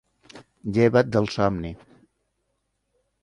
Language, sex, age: Catalan, male, 70-79